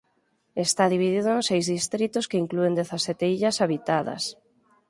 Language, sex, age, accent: Galician, female, 40-49, Oriental (común en zona oriental)